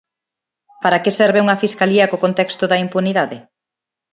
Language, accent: Galician, Neofalante